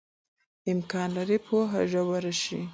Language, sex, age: Pashto, female, 19-29